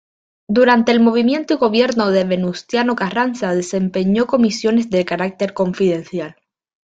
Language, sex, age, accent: Spanish, female, 19-29, España: Norte peninsular (Asturias, Castilla y León, Cantabria, País Vasco, Navarra, Aragón, La Rioja, Guadalajara, Cuenca)